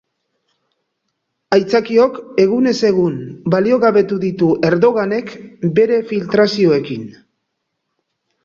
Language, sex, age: Basque, male, 40-49